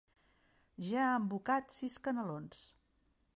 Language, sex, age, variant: Catalan, female, 50-59, Central